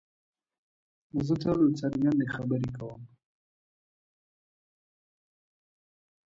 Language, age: Pashto, 19-29